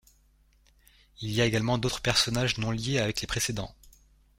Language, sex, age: French, male, 30-39